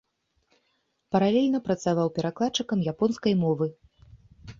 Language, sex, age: Belarusian, female, 30-39